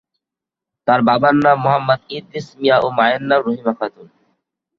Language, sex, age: Bengali, male, under 19